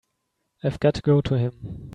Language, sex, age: English, male, 19-29